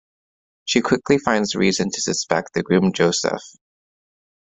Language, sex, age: English, male, 19-29